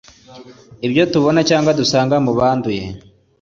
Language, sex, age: Kinyarwanda, male, 30-39